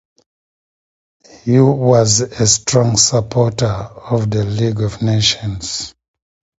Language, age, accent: English, 40-49, Southern African (South Africa, Zimbabwe, Namibia)